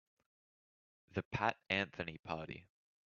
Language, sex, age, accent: English, male, under 19, Australian English